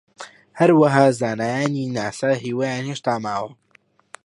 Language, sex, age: Central Kurdish, male, under 19